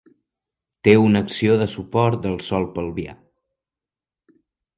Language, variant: Catalan, Central